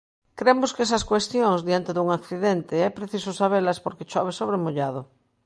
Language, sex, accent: Galician, female, Normativo (estándar)